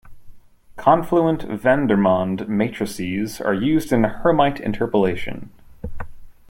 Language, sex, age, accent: English, male, 30-39, United States English